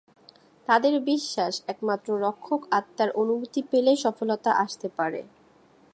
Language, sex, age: Bengali, female, 19-29